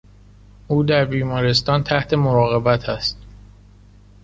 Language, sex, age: Persian, male, 19-29